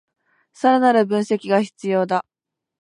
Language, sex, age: Japanese, female, 19-29